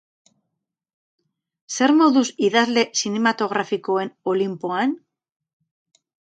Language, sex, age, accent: Basque, female, 50-59, Mendebalekoa (Araba, Bizkaia, Gipuzkoako mendebaleko herri batzuk)